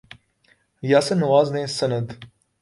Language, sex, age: Urdu, male, 19-29